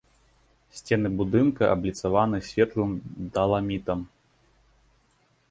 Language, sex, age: Belarusian, male, 19-29